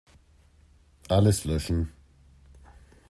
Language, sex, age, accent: German, male, 50-59, Deutschland Deutsch